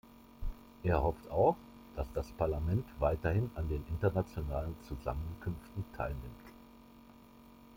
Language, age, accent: German, 50-59, Deutschland Deutsch